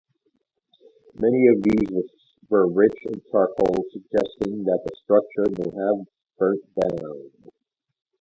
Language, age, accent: English, 40-49, United States English